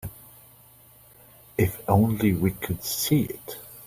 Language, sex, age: English, male, 40-49